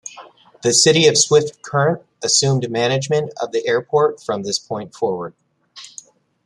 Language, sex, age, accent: English, male, 40-49, United States English